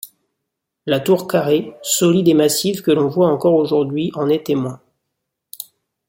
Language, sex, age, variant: French, male, 30-39, Français de métropole